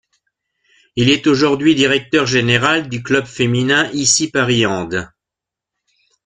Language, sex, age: French, male, 60-69